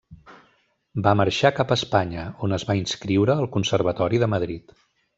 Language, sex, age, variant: Catalan, male, 50-59, Central